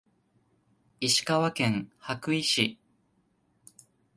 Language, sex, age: Japanese, male, 19-29